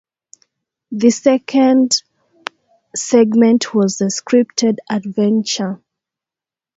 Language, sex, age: English, female, 19-29